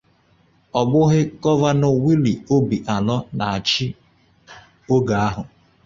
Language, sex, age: Igbo, male, 30-39